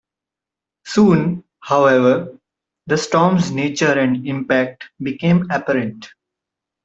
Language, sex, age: English, male, 30-39